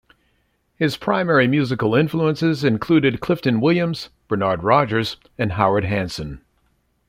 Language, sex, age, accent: English, male, 60-69, United States English